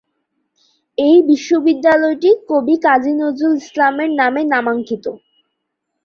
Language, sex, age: Bengali, female, 19-29